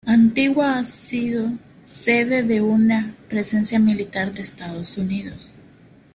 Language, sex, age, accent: Spanish, female, 19-29, México